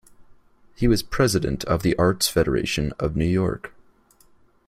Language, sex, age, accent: English, male, under 19, United States English